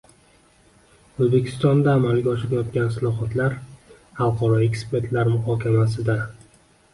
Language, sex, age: Uzbek, male, 19-29